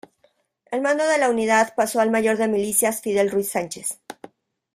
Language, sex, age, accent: Spanish, female, 40-49, México